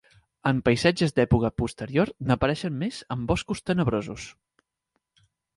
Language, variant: Catalan, Central